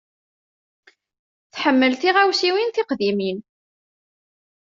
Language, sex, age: Kabyle, female, 19-29